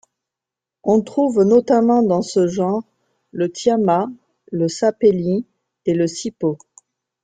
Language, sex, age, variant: French, female, 40-49, Français de métropole